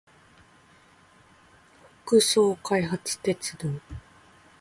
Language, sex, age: Japanese, female, 19-29